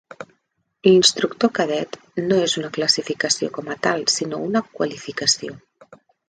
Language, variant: Catalan, Central